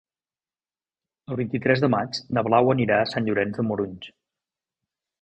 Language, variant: Catalan, Central